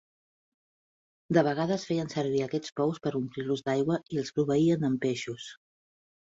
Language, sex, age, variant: Catalan, female, 40-49, Central